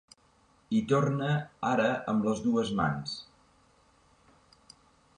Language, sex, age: Catalan, male, 60-69